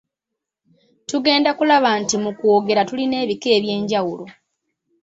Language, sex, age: Ganda, female, 30-39